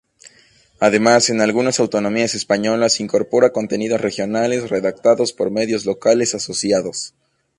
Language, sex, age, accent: Spanish, male, 19-29, México